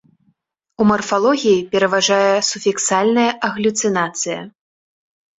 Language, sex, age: Belarusian, female, 19-29